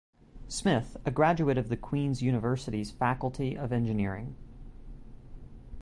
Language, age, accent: English, 19-29, United States English